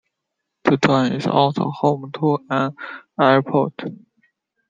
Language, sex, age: English, male, 19-29